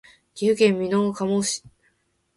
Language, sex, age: Japanese, female, 19-29